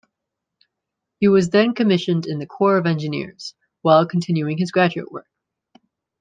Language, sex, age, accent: English, male, 19-29, United States English